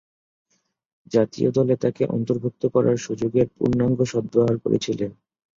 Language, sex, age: Bengali, male, 19-29